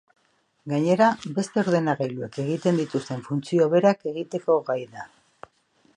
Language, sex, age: Basque, female, 50-59